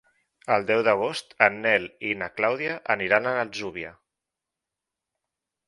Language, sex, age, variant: Catalan, male, 30-39, Central